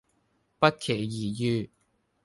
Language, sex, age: Cantonese, male, 19-29